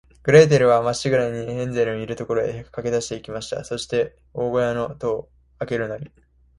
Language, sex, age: Japanese, male, 19-29